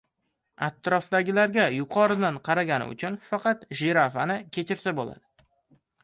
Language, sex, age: Uzbek, male, under 19